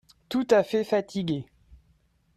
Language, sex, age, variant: French, male, 30-39, Français de métropole